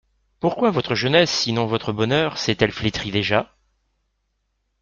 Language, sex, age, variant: French, male, 40-49, Français de métropole